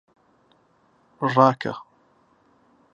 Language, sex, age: Central Kurdish, male, 19-29